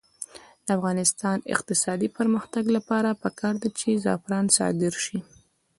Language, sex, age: Pashto, female, 19-29